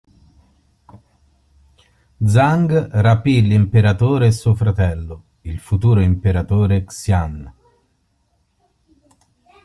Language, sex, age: Italian, male, 40-49